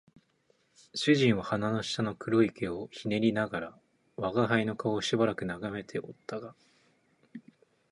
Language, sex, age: Japanese, male, 19-29